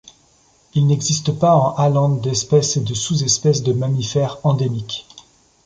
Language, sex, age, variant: French, male, 30-39, Français de métropole